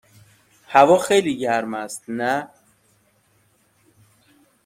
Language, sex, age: Persian, male, 19-29